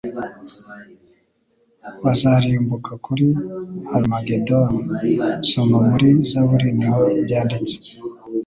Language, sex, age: Kinyarwanda, male, 19-29